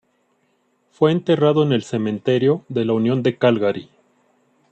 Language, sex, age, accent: Spanish, male, 40-49, México